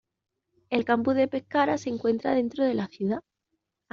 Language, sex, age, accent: Spanish, female, 19-29, España: Sur peninsular (Andalucia, Extremadura, Murcia)